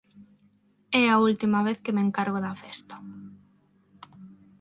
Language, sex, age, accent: Galician, female, under 19, Central (gheada); Neofalante